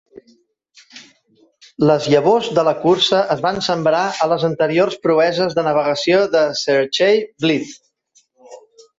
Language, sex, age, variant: Catalan, male, 30-39, Central